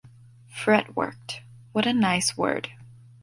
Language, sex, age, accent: English, female, under 19, United States English